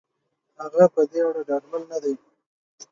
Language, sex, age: Pashto, male, 19-29